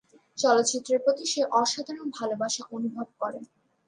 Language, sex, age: Bengali, female, under 19